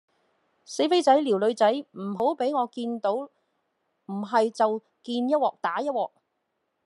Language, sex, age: Cantonese, female, 50-59